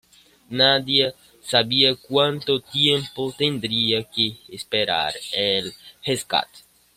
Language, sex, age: Spanish, male, under 19